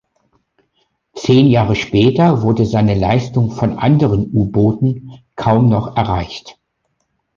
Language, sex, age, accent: German, male, 50-59, Deutschland Deutsch